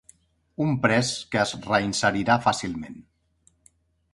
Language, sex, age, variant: Catalan, male, 40-49, Central